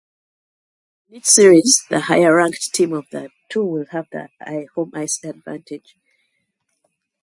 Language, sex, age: English, female, 40-49